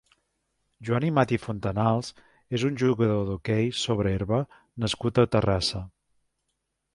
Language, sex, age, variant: Catalan, male, 50-59, Central